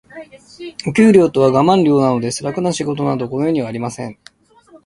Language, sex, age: Japanese, male, 30-39